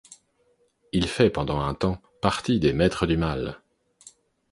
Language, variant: French, Français de métropole